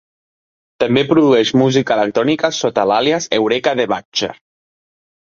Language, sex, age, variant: Catalan, male, under 19, Central